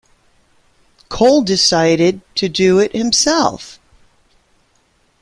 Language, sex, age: English, female, 50-59